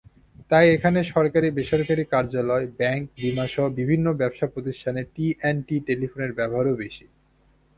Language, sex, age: Bengali, male, 19-29